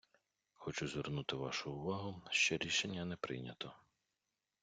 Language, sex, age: Ukrainian, male, 30-39